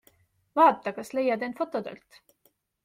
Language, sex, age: Estonian, female, 19-29